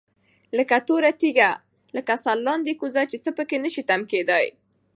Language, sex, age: Pashto, female, under 19